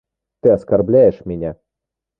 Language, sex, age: Russian, male, 19-29